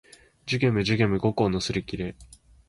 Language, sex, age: Japanese, male, 19-29